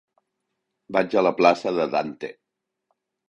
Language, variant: Catalan, Central